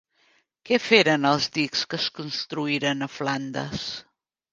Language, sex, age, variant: Catalan, female, 50-59, Central